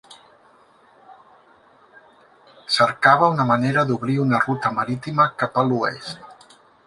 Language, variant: Catalan, Central